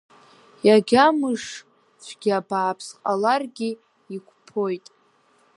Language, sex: Abkhazian, female